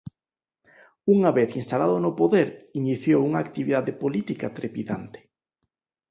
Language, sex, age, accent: Galician, male, 40-49, Normativo (estándar)